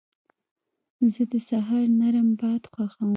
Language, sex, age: Pashto, female, 19-29